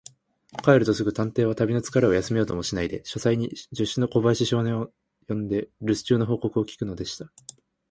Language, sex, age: Japanese, male, 19-29